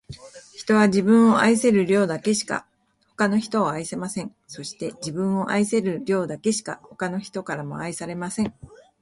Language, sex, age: Japanese, female, 40-49